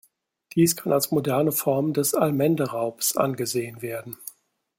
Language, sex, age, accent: German, male, 50-59, Deutschland Deutsch